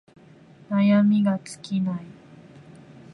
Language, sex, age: Japanese, female, 19-29